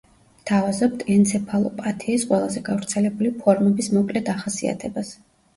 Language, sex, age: Georgian, female, 30-39